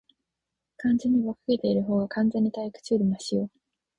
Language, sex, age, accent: Japanese, female, 19-29, 標準語